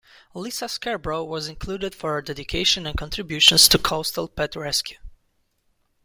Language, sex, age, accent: English, male, 19-29, United States English